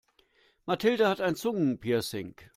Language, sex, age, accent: German, male, 50-59, Deutschland Deutsch